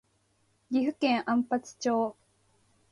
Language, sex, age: Japanese, female, 19-29